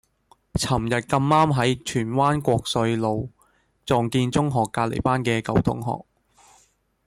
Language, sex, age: Cantonese, male, 19-29